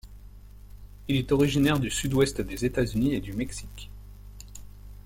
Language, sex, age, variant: French, male, 40-49, Français de métropole